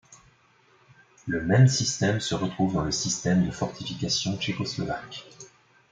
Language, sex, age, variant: French, male, 30-39, Français de métropole